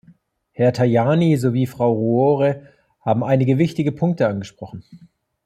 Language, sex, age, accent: German, male, 40-49, Deutschland Deutsch